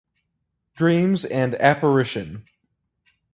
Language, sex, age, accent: English, male, 19-29, United States English